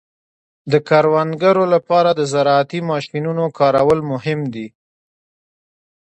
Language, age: Pashto, 30-39